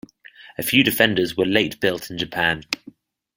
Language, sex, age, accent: English, male, 30-39, England English